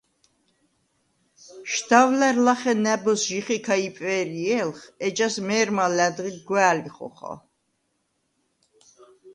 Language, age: Svan, 40-49